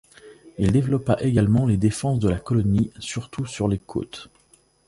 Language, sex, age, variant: French, male, 30-39, Français de métropole